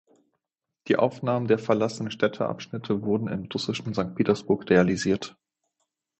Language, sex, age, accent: German, male, 30-39, Deutschland Deutsch